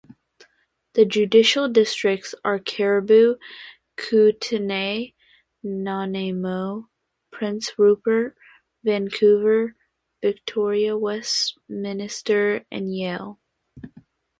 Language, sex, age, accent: English, female, under 19, United States English